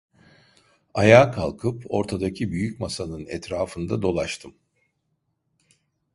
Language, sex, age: Turkish, male, 60-69